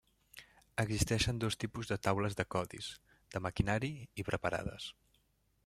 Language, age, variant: Catalan, 19-29, Central